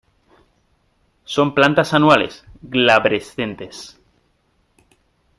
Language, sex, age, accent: Spanish, male, 30-39, España: Norte peninsular (Asturias, Castilla y León, Cantabria, País Vasco, Navarra, Aragón, La Rioja, Guadalajara, Cuenca)